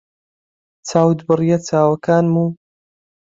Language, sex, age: Central Kurdish, male, 19-29